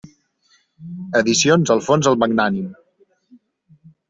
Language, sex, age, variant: Catalan, male, 30-39, Central